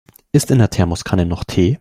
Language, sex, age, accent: German, male, 19-29, Deutschland Deutsch